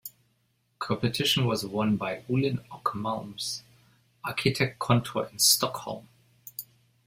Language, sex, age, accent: English, male, 40-49, United States English